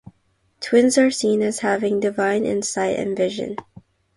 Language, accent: English, United States English; Filipino